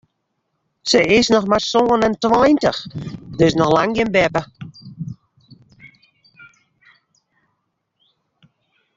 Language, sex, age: Western Frisian, female, 60-69